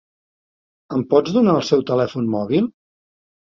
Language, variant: Catalan, Central